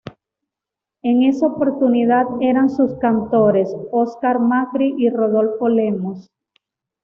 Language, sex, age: Spanish, female, 30-39